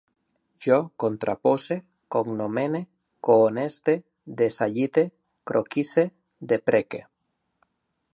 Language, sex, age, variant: Catalan, male, 40-49, Nord-Occidental